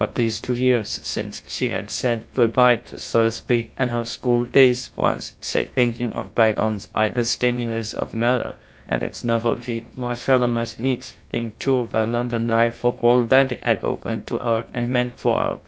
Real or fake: fake